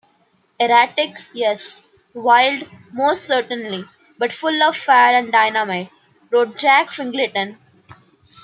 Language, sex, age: English, female, under 19